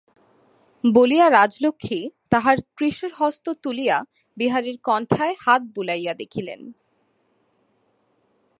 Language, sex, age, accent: Bengali, female, 19-29, প্রমিত